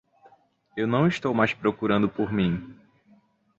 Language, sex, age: Portuguese, male, 19-29